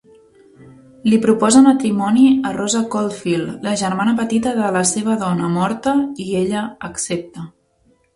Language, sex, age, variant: Catalan, female, 19-29, Central